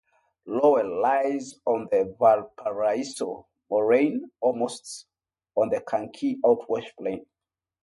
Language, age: English, 40-49